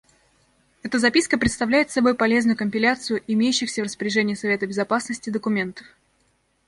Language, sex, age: Russian, female, under 19